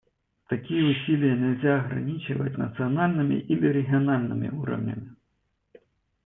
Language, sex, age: Russian, male, 40-49